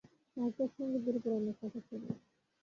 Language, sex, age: Bengali, female, 19-29